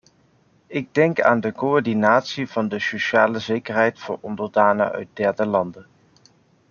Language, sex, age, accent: Dutch, male, 30-39, Nederlands Nederlands